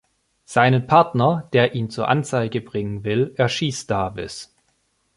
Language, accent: German, Deutschland Deutsch